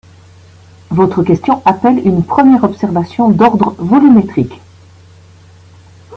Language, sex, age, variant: French, female, 60-69, Français de métropole